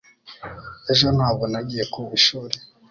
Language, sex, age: Kinyarwanda, male, 19-29